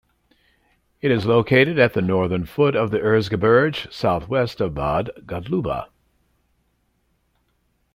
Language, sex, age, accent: English, male, 60-69, United States English